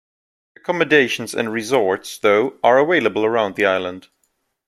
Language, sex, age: English, male, 19-29